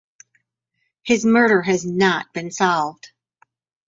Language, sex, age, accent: English, female, 60-69, United States English